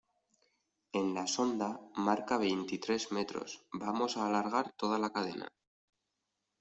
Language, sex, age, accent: Spanish, male, 19-29, España: Norte peninsular (Asturias, Castilla y León, Cantabria, País Vasco, Navarra, Aragón, La Rioja, Guadalajara, Cuenca)